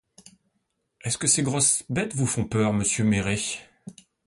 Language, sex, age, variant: French, male, 40-49, Français de métropole